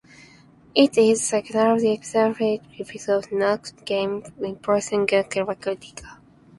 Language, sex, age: English, female, under 19